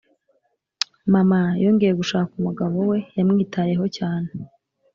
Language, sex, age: Kinyarwanda, female, 19-29